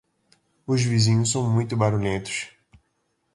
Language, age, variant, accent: Portuguese, 19-29, Portuguese (Brasil), Nordestino